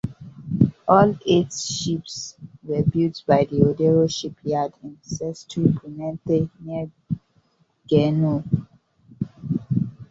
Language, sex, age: English, female, 19-29